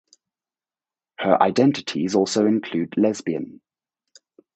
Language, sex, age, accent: English, male, 30-39, United States English